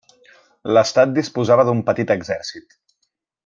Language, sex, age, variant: Catalan, male, 19-29, Central